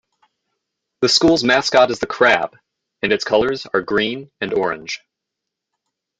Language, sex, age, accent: English, male, 19-29, United States English